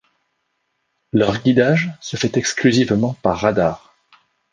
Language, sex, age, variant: French, male, 40-49, Français de métropole